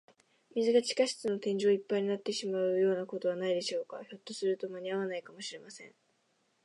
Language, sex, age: Japanese, female, 19-29